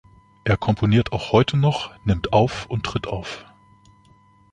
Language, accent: German, Deutschland Deutsch